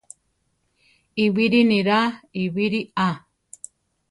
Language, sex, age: Central Tarahumara, female, 50-59